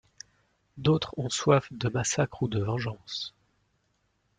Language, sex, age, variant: French, male, 19-29, Français de métropole